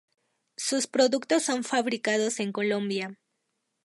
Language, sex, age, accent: Spanish, female, 19-29, México